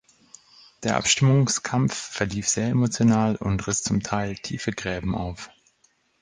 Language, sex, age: German, male, 30-39